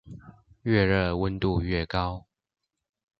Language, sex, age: Chinese, male, under 19